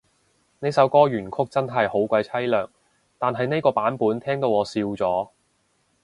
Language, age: Cantonese, 19-29